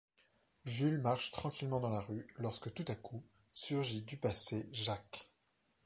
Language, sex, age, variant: French, male, 19-29, Français de métropole